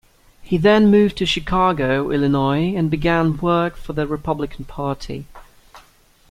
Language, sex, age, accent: English, male, 19-29, England English